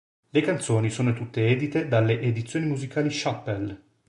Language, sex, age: Italian, male, 40-49